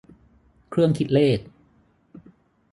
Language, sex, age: Thai, male, 40-49